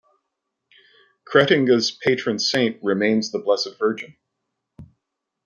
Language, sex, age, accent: English, male, 40-49, Canadian English